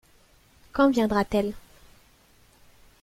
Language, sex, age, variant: French, female, 19-29, Français de métropole